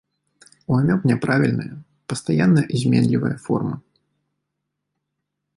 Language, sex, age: Belarusian, male, 19-29